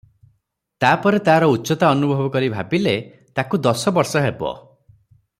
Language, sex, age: Odia, male, 30-39